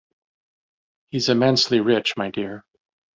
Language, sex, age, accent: English, male, 50-59, United States English